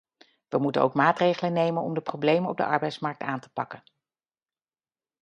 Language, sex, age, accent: Dutch, female, 50-59, Nederlands Nederlands